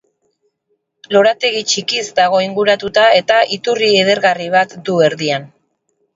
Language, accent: Basque, Erdialdekoa edo Nafarra (Gipuzkoa, Nafarroa)